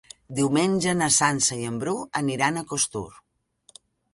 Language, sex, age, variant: Catalan, female, 50-59, Central